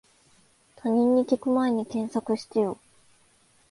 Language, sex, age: Japanese, female, 19-29